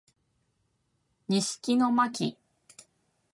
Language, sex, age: Japanese, female, 40-49